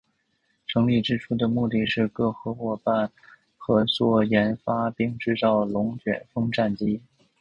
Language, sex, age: Chinese, male, 30-39